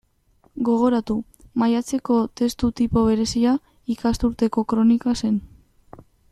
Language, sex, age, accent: Basque, female, under 19, Mendebalekoa (Araba, Bizkaia, Gipuzkoako mendebaleko herri batzuk)